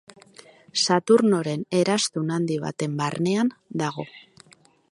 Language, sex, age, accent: Basque, female, 40-49, Mendebalekoa (Araba, Bizkaia, Gipuzkoako mendebaleko herri batzuk)